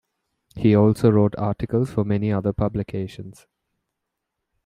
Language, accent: English, India and South Asia (India, Pakistan, Sri Lanka)